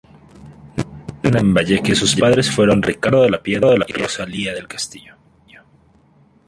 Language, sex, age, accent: Spanish, male, 30-39, México